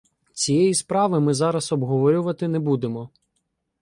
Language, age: Ukrainian, 19-29